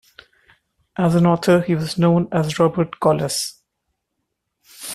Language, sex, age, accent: English, male, 30-39, India and South Asia (India, Pakistan, Sri Lanka)